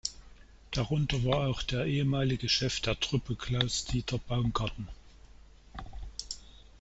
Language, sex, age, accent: German, male, 50-59, Deutschland Deutsch